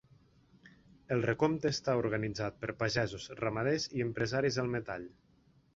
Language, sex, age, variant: Catalan, male, 30-39, Nord-Occidental